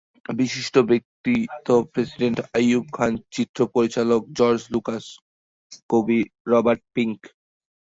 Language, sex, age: Bengali, male, 19-29